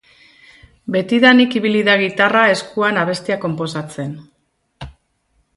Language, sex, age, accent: Basque, female, 50-59, Mendebalekoa (Araba, Bizkaia, Gipuzkoako mendebaleko herri batzuk)